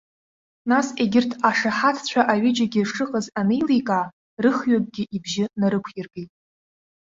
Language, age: Abkhazian, 19-29